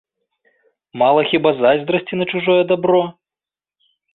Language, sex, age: Belarusian, male, 30-39